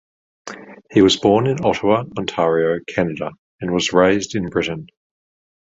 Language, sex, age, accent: English, male, 30-39, Australian English